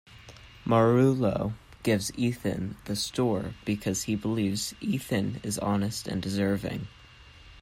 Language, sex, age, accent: English, male, under 19, United States English